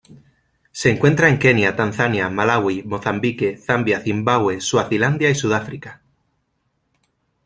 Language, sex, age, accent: Spanish, male, 30-39, España: Sur peninsular (Andalucia, Extremadura, Murcia)